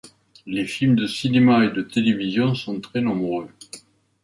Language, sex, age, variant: French, male, 50-59, Français de métropole